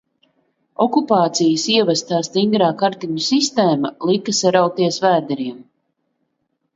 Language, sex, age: Latvian, female, 40-49